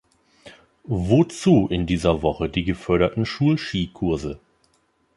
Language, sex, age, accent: German, male, 30-39, Deutschland Deutsch